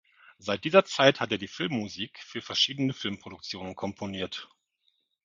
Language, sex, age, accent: German, male, 40-49, Deutschland Deutsch